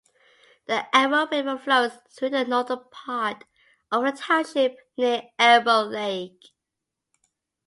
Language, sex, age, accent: English, female, 40-49, Scottish English